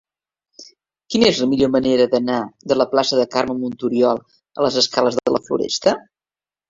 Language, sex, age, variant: Catalan, female, 50-59, Central